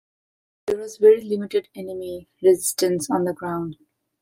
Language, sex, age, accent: English, female, 30-39, India and South Asia (India, Pakistan, Sri Lanka)